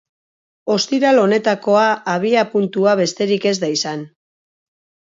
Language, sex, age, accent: Basque, female, 40-49, Mendebalekoa (Araba, Bizkaia, Gipuzkoako mendebaleko herri batzuk)